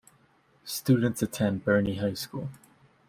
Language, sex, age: English, male, 19-29